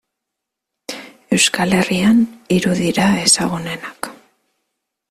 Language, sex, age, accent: Basque, female, 19-29, Mendebalekoa (Araba, Bizkaia, Gipuzkoako mendebaleko herri batzuk)